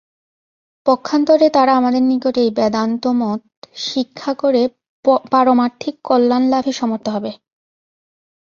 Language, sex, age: Bengali, female, 19-29